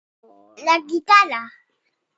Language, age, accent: Spanish, under 19, Andino-Pacífico: Colombia, Perú, Ecuador, oeste de Bolivia y Venezuela andina